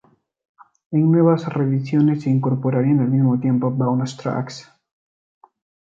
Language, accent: Spanish, Andino-Pacífico: Colombia, Perú, Ecuador, oeste de Bolivia y Venezuela andina